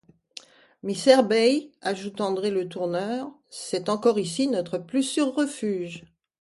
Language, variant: French, Français de métropole